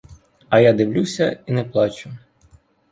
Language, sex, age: Ukrainian, male, 19-29